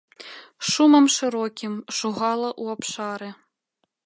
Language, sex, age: Belarusian, female, 19-29